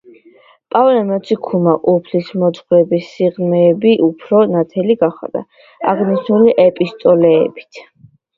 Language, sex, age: Georgian, female, under 19